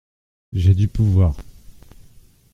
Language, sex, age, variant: French, male, 40-49, Français de métropole